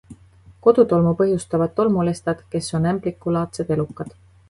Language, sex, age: Estonian, female, 30-39